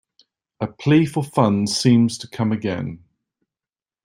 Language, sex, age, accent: English, male, 30-39, England English